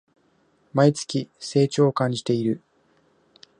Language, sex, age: Japanese, male, 19-29